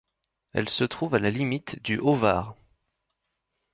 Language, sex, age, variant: French, male, 30-39, Français de métropole